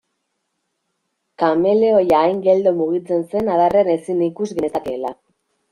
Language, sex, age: Basque, female, 30-39